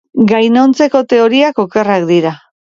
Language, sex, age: Basque, female, 50-59